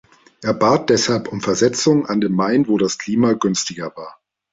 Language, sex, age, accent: German, male, 40-49, Deutschland Deutsch